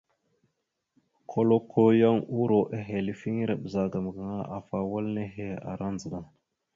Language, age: Mada (Cameroon), 19-29